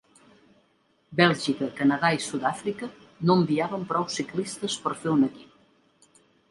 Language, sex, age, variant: Catalan, female, 60-69, Central